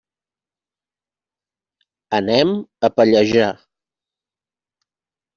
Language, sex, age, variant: Catalan, male, 50-59, Central